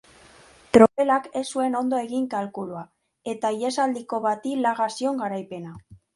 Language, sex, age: Basque, female, under 19